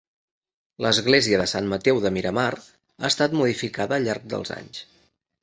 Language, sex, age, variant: Catalan, male, 30-39, Central